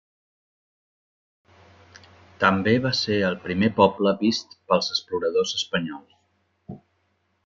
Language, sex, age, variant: Catalan, male, 50-59, Central